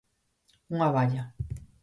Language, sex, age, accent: Galician, female, 30-39, Normativo (estándar)